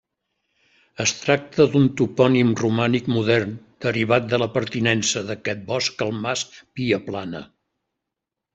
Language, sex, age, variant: Catalan, male, 70-79, Central